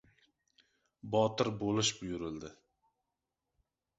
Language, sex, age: Uzbek, male, 19-29